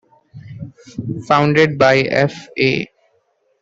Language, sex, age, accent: English, male, 19-29, United States English